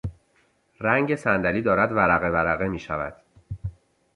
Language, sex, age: Persian, male, 30-39